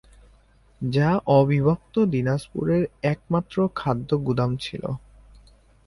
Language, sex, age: Bengali, male, 19-29